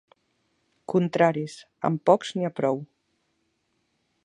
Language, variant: Catalan, Central